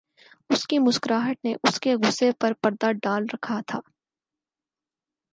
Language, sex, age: Urdu, female, 19-29